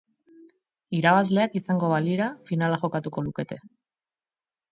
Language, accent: Basque, Erdialdekoa edo Nafarra (Gipuzkoa, Nafarroa)